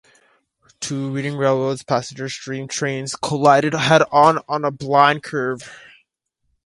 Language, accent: English, Canadian English